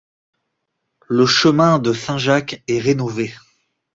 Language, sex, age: French, male, 30-39